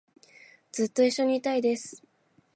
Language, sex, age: Japanese, female, 19-29